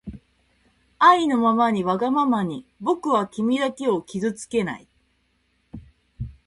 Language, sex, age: Japanese, female, 30-39